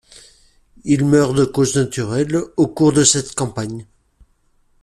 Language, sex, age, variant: French, male, 50-59, Français de métropole